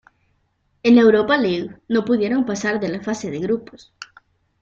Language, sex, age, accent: Spanish, female, 19-29, América central